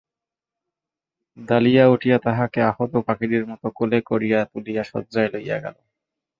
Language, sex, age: Bengali, male, 19-29